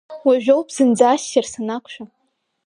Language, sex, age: Abkhazian, female, under 19